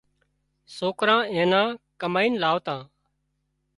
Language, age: Wadiyara Koli, 40-49